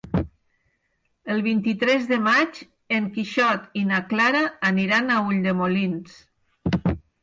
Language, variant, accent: Catalan, Nord-Occidental, nord-occidental